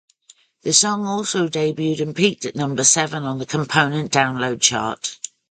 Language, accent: English, England English